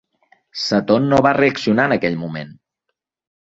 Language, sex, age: Catalan, male, 19-29